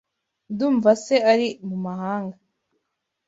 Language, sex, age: Kinyarwanda, female, 19-29